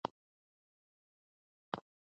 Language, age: Pashto, 19-29